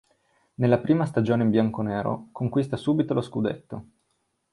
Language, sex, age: Italian, male, 19-29